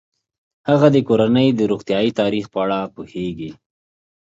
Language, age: Pashto, 19-29